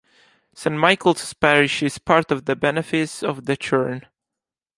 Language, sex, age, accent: English, male, 19-29, United States English